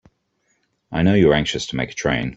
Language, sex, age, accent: English, male, 30-39, England English